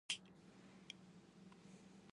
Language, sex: Indonesian, female